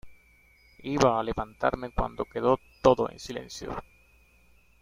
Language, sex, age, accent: Spanish, male, 30-39, Caribe: Cuba, Venezuela, Puerto Rico, República Dominicana, Panamá, Colombia caribeña, México caribeño, Costa del golfo de México